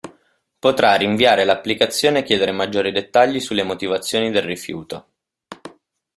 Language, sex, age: Italian, male, 19-29